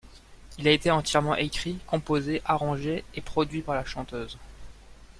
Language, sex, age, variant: French, male, 19-29, Français de métropole